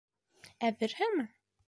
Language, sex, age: Bashkir, female, under 19